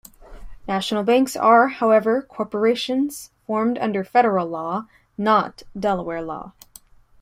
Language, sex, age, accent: English, female, 19-29, United States English